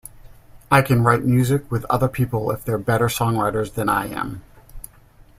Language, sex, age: English, male, 40-49